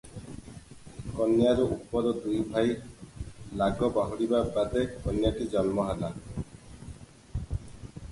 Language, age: Odia, 30-39